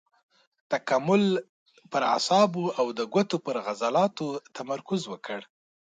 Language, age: Pashto, 19-29